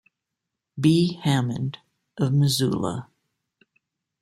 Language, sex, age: English, female, 60-69